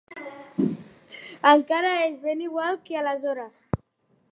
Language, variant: Catalan, Central